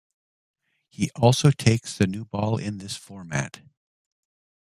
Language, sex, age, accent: English, male, 60-69, Canadian English